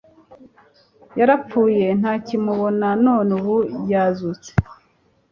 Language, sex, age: Kinyarwanda, female, 40-49